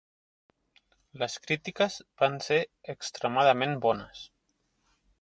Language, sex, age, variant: Catalan, male, 30-39, Central